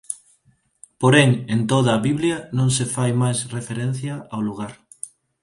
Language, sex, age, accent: Galician, male, 19-29, Neofalante